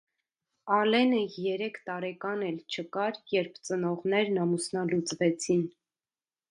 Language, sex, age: Armenian, female, 19-29